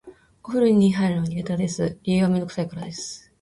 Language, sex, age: Japanese, female, 19-29